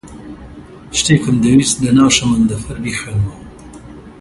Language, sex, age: Central Kurdish, male, 30-39